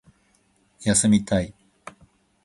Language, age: Japanese, 50-59